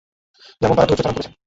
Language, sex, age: Bengali, male, 19-29